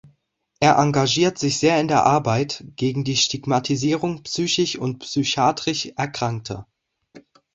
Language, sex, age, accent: German, male, under 19, Deutschland Deutsch